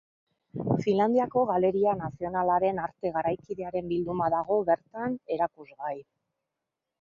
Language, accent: Basque, Mendebalekoa (Araba, Bizkaia, Gipuzkoako mendebaleko herri batzuk)